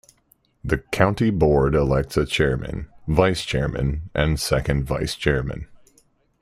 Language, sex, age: English, male, 30-39